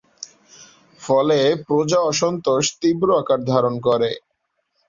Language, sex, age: Bengali, male, 19-29